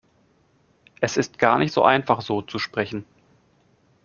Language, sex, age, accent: German, male, 30-39, Deutschland Deutsch